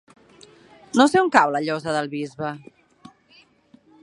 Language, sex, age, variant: Catalan, female, 40-49, Central